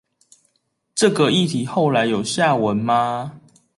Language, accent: Chinese, 出生地：臺中市